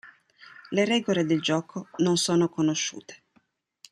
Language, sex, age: Italian, female, 30-39